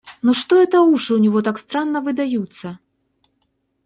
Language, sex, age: Russian, female, 40-49